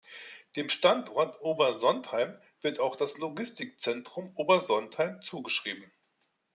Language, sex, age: German, male, 50-59